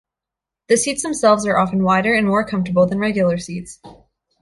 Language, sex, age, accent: English, female, 19-29, United States English